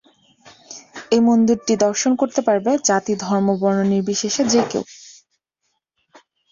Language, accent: Bengali, Native